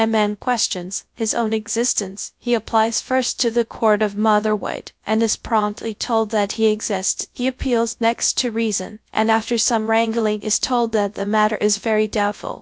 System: TTS, GradTTS